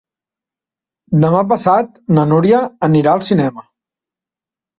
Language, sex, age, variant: Catalan, male, 30-39, Central